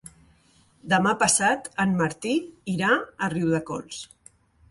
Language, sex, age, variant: Catalan, female, 40-49, Central